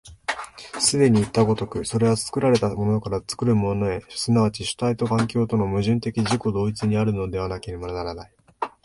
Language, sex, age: Japanese, male, 19-29